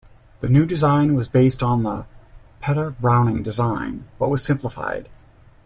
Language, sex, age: English, male, 40-49